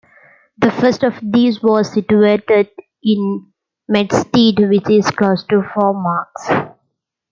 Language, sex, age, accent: English, female, 19-29, India and South Asia (India, Pakistan, Sri Lanka)